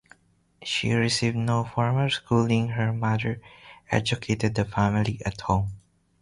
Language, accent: English, Filipino